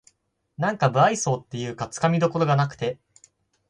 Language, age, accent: Japanese, 19-29, 標準語